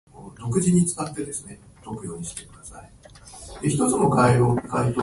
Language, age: Japanese, 19-29